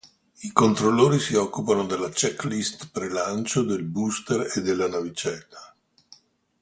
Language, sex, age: Italian, male, 60-69